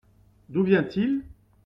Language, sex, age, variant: French, male, 40-49, Français de métropole